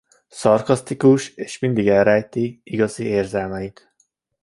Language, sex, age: Hungarian, male, 19-29